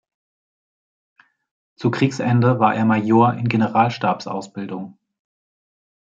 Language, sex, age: German, male, 40-49